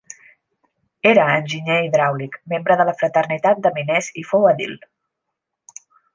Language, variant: Catalan, Central